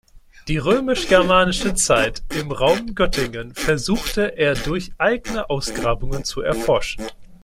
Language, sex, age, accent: German, male, 19-29, Deutschland Deutsch